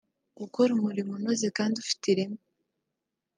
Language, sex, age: Kinyarwanda, female, under 19